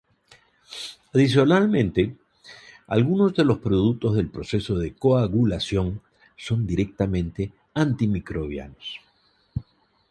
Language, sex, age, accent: Spanish, male, 50-59, Andino-Pacífico: Colombia, Perú, Ecuador, oeste de Bolivia y Venezuela andina